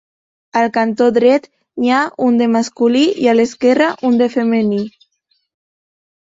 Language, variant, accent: Catalan, Septentrional, septentrional